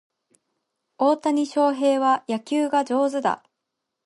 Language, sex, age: Japanese, female, 19-29